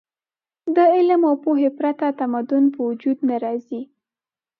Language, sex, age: Pashto, female, 19-29